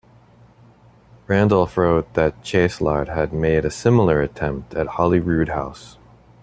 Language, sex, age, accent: English, male, 40-49, United States English